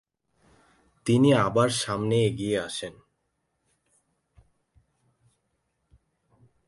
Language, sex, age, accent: Bengali, male, 19-29, প্রমিত; চলিত